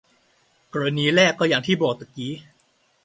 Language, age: Thai, under 19